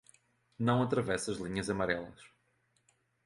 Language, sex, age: Portuguese, male, 40-49